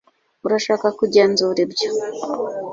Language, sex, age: Kinyarwanda, female, 30-39